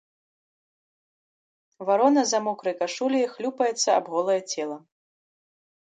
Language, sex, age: Belarusian, female, 19-29